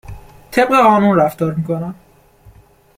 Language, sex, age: Persian, male, under 19